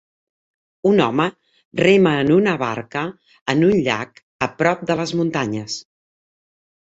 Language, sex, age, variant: Catalan, female, 50-59, Central